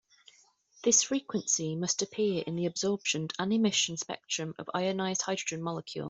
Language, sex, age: English, female, 30-39